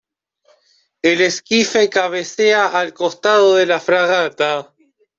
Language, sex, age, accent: Spanish, male, 19-29, Rioplatense: Argentina, Uruguay, este de Bolivia, Paraguay